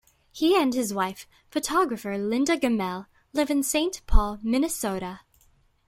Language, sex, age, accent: English, female, under 19, United States English